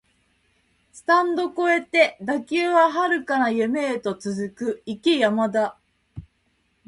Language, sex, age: Japanese, female, 30-39